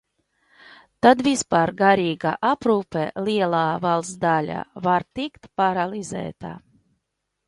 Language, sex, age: Latvian, female, 40-49